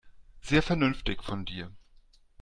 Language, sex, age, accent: German, male, 40-49, Deutschland Deutsch